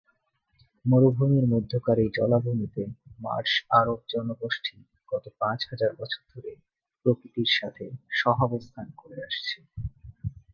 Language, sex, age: Bengali, male, 19-29